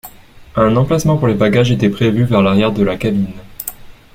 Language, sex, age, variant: French, male, 19-29, Français des départements et régions d'outre-mer